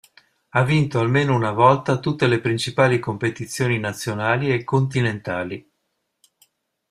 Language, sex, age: Italian, male, 60-69